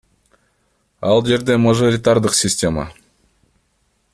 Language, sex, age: Kyrgyz, male, 19-29